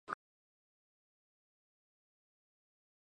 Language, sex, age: Japanese, female, 19-29